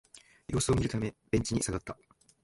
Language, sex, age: Japanese, male, 19-29